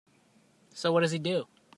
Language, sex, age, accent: English, male, 30-39, Canadian English